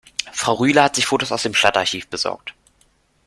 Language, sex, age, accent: German, male, under 19, Deutschland Deutsch